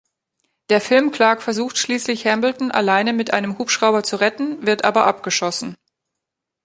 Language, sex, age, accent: German, female, 40-49, Deutschland Deutsch